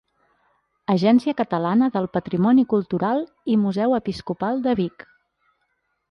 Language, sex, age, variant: Catalan, female, 40-49, Central